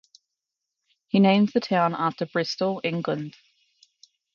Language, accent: English, Australian English